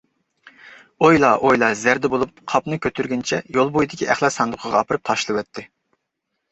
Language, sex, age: Uyghur, male, 40-49